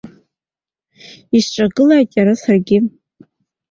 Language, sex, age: Abkhazian, female, 30-39